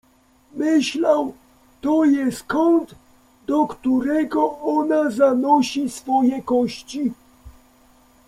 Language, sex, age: Polish, male, 19-29